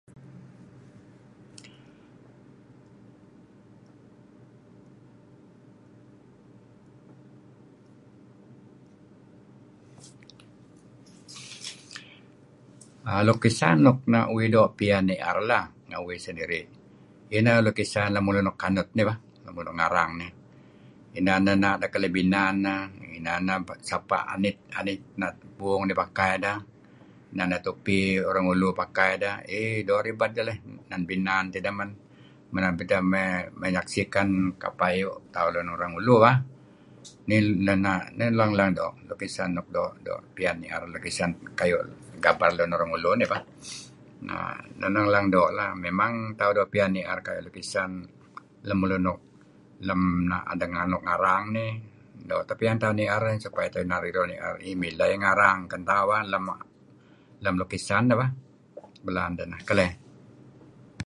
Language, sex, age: Kelabit, male, 70-79